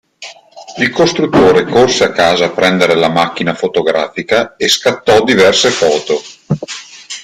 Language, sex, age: Italian, male, 40-49